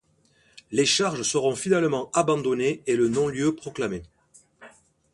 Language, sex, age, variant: French, male, 50-59, Français de métropole